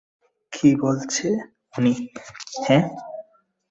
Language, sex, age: Bengali, male, 19-29